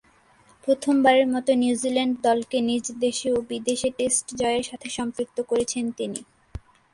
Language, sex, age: Bengali, female, under 19